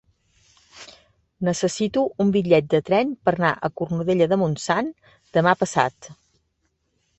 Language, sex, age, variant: Catalan, female, 40-49, Central